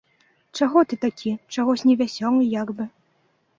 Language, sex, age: Belarusian, female, under 19